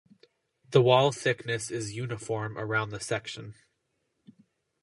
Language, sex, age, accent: English, male, under 19, United States English